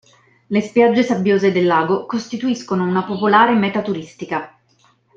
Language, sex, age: Italian, female, 30-39